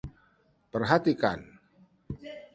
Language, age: Indonesian, 50-59